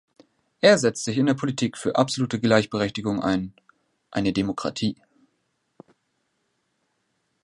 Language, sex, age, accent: German, male, 19-29, Deutschland Deutsch